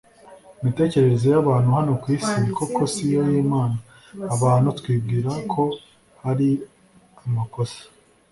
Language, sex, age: Kinyarwanda, male, 19-29